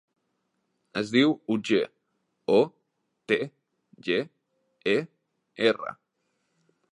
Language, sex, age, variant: Catalan, male, 19-29, Central